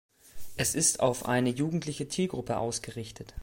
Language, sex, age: German, male, 19-29